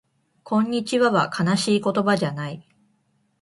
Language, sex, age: Japanese, female, 19-29